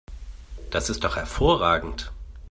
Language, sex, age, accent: German, male, 40-49, Deutschland Deutsch